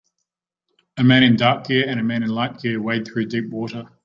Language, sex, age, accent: English, male, 40-49, Australian English